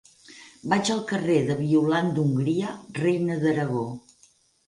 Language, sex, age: Catalan, female, 50-59